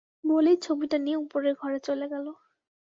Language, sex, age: Bengali, female, 19-29